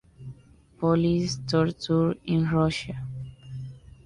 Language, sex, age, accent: Spanish, female, under 19, Caribe: Cuba, Venezuela, Puerto Rico, República Dominicana, Panamá, Colombia caribeña, México caribeño, Costa del golfo de México